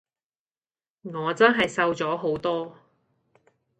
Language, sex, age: Cantonese, female, 19-29